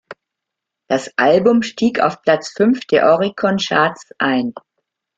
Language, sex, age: German, female, 60-69